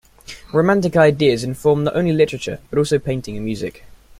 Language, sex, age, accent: English, male, under 19, England English